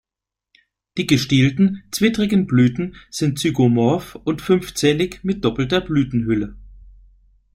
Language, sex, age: German, male, 40-49